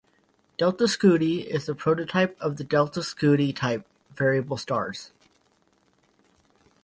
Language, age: English, 19-29